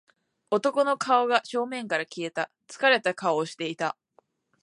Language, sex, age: Japanese, female, 19-29